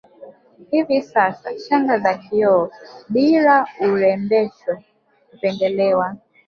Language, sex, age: Swahili, female, 19-29